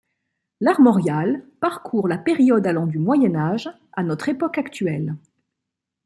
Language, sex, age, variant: French, female, 50-59, Français de métropole